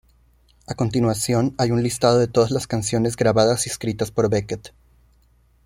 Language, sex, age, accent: Spanish, male, 19-29, México